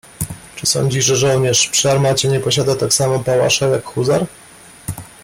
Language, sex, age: Polish, male, 40-49